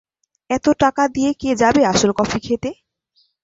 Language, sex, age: Bengali, female, 19-29